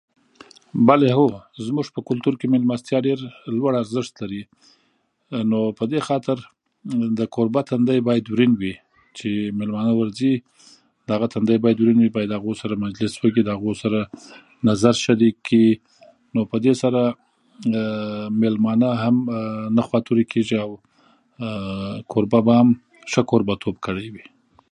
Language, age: Pashto, 40-49